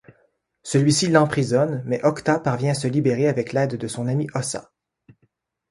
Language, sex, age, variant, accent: French, male, 40-49, Français d'Amérique du Nord, Français du Canada